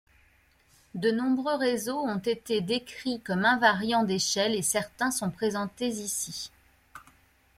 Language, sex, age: French, female, 40-49